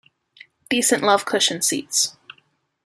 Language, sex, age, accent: English, female, 19-29, United States English